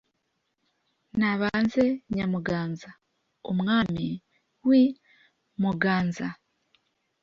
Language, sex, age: Kinyarwanda, female, 30-39